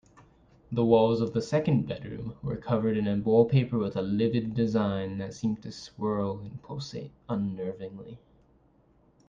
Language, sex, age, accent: English, male, 19-29, United States English